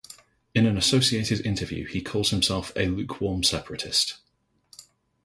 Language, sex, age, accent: English, male, 30-39, England English